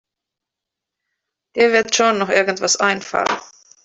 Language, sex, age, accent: German, female, 40-49, Deutschland Deutsch